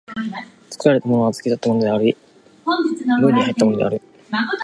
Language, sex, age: Japanese, male, 19-29